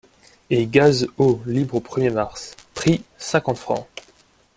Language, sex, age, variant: French, male, 19-29, Français de métropole